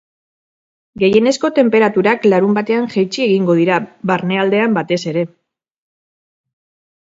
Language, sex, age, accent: Basque, female, 40-49, Mendebalekoa (Araba, Bizkaia, Gipuzkoako mendebaleko herri batzuk)